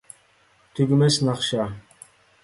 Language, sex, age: Uyghur, male, 30-39